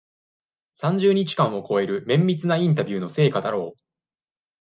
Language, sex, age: Japanese, male, 19-29